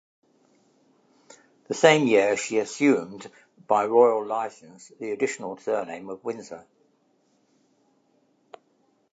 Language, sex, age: English, male, 70-79